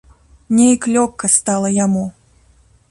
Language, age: Belarusian, 19-29